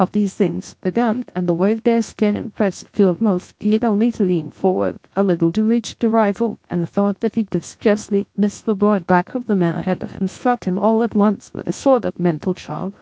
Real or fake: fake